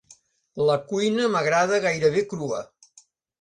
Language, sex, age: Catalan, male, 70-79